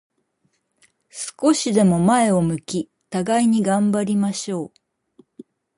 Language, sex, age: Japanese, female, 60-69